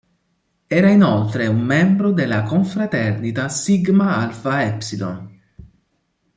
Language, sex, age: Italian, male, 19-29